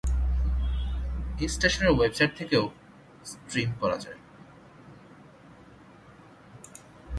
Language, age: Bengali, 30-39